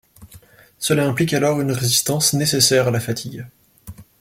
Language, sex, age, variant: French, male, 19-29, Français de métropole